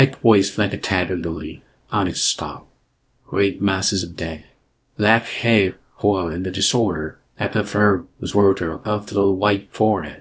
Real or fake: fake